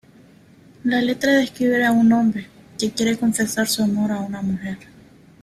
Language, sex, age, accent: Spanish, female, 19-29, México